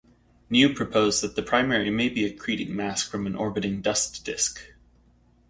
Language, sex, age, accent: English, male, 30-39, United States English